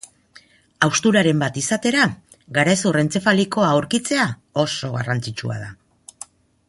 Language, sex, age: Basque, female, 50-59